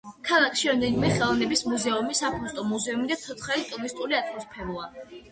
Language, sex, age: Georgian, female, 90+